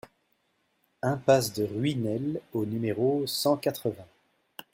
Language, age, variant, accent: French, 40-49, Français d'Europe, Français de Belgique